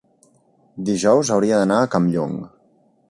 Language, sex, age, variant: Catalan, male, 19-29, Central